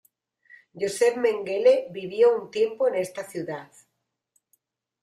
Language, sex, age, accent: Spanish, female, 40-49, España: Sur peninsular (Andalucia, Extremadura, Murcia)